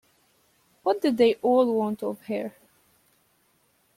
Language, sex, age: English, female, 19-29